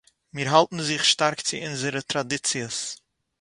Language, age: Yiddish, under 19